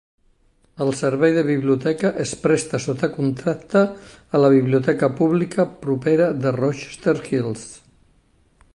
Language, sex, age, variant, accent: Catalan, male, 60-69, Nord-Occidental, nord-occidental